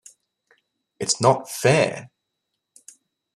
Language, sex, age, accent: English, male, 30-39, Australian English